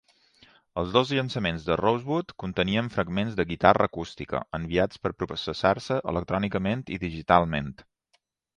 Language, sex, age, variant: Catalan, male, 40-49, Balear